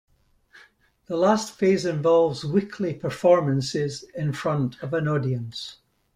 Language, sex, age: English, male, 70-79